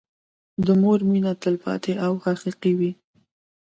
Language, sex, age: Pashto, female, 19-29